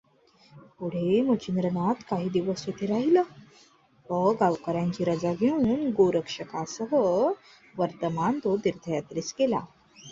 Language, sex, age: Marathi, female, 19-29